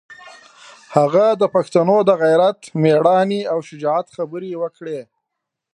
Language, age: Pashto, 30-39